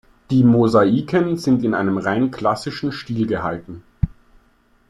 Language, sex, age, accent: German, male, 30-39, Österreichisches Deutsch